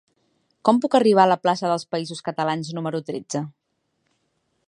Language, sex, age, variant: Catalan, female, 19-29, Central